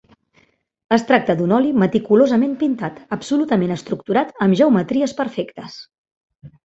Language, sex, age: Catalan, female, 40-49